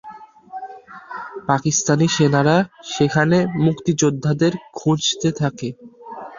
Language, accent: Bengali, Standard Bengali